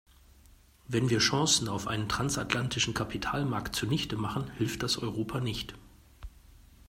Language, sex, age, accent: German, male, 40-49, Deutschland Deutsch